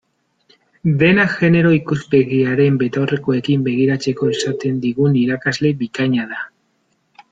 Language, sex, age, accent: Basque, male, 30-39, Mendebalekoa (Araba, Bizkaia, Gipuzkoako mendebaleko herri batzuk)